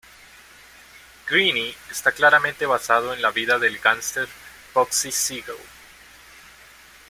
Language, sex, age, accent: Spanish, male, 19-29, Andino-Pacífico: Colombia, Perú, Ecuador, oeste de Bolivia y Venezuela andina